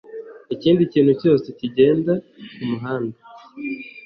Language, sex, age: Kinyarwanda, male, 19-29